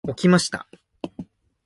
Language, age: Japanese, under 19